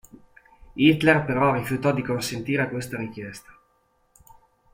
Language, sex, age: Italian, male, 30-39